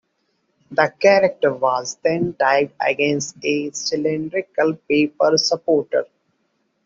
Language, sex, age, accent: English, male, 30-39, India and South Asia (India, Pakistan, Sri Lanka)